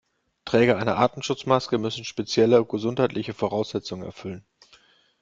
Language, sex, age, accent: German, male, 40-49, Deutschland Deutsch